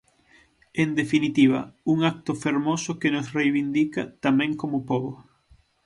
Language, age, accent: Galician, 19-29, Normativo (estándar)